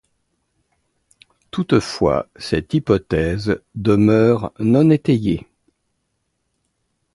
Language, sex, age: French, male, 60-69